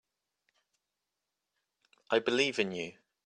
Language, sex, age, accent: English, male, 19-29, England English